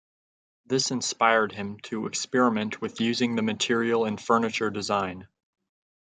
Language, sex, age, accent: English, male, under 19, United States English